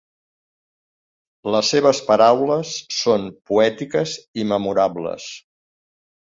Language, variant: Catalan, Central